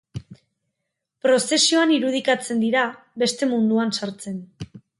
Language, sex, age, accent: Basque, female, 30-39, Erdialdekoa edo Nafarra (Gipuzkoa, Nafarroa)